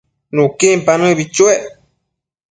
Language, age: Matsés, under 19